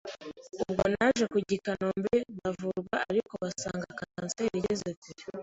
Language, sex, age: Kinyarwanda, female, 19-29